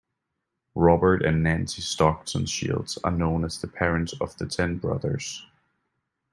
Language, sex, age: English, male, 19-29